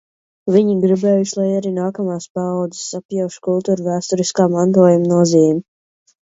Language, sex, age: Latvian, male, under 19